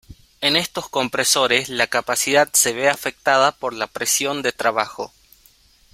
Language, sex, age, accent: Spanish, male, 19-29, Rioplatense: Argentina, Uruguay, este de Bolivia, Paraguay